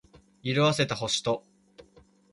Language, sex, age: Japanese, male, 19-29